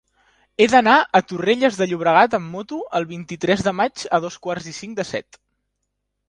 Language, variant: Catalan, Central